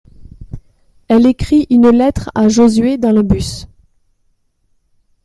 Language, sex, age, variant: French, female, 30-39, Français de métropole